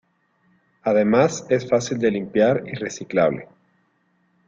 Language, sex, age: Spanish, male, 40-49